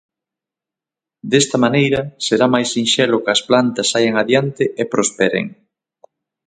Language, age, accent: Galician, 30-39, Oriental (común en zona oriental); Normativo (estándar)